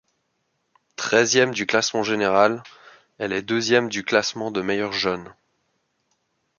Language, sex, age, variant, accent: French, male, 19-29, Français d'Europe, Français de Suisse